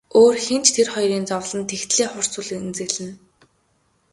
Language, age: Mongolian, 19-29